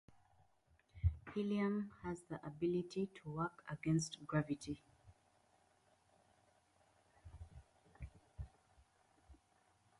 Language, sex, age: English, female, 19-29